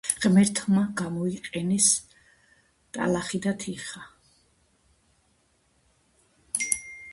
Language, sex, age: Georgian, female, 60-69